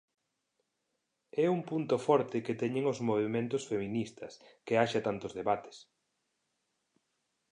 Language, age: Galician, 40-49